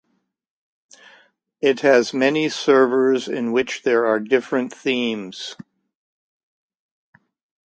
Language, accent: English, Canadian English